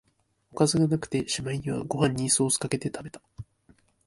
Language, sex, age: Japanese, male, under 19